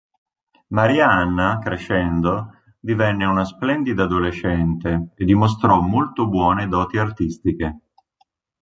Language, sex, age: Italian, male, 50-59